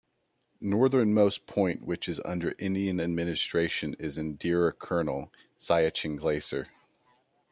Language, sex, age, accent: English, male, 30-39, United States English